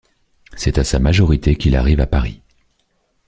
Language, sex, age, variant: French, male, 30-39, Français de métropole